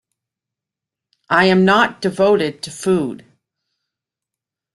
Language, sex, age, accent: English, female, 40-49, United States English